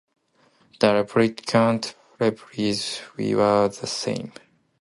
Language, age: English, 19-29